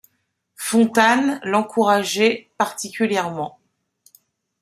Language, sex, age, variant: French, female, 30-39, Français de métropole